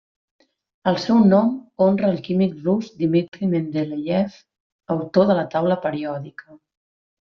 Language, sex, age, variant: Catalan, female, 40-49, Central